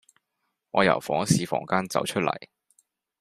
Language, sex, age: Cantonese, male, 19-29